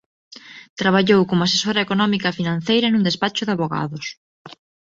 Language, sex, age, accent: Galician, female, 19-29, Neofalante